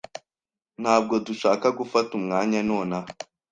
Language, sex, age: Kinyarwanda, male, under 19